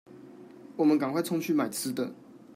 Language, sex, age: Chinese, male, 19-29